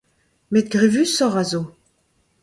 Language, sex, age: Breton, female, 50-59